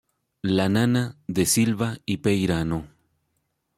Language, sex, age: Spanish, male, 40-49